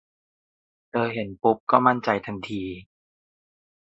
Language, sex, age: Thai, male, 30-39